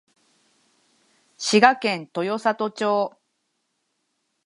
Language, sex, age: Japanese, female, 30-39